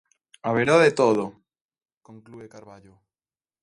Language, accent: Galician, Normativo (estándar)